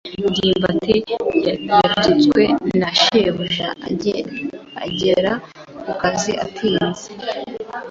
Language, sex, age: Kinyarwanda, female, 19-29